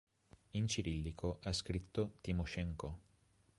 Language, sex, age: Italian, male, 30-39